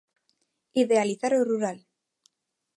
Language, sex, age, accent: Galician, female, 19-29, Neofalante